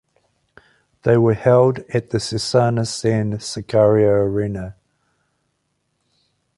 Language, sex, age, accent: English, male, 40-49, New Zealand English